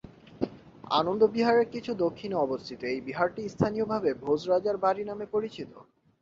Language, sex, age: Bengali, male, 19-29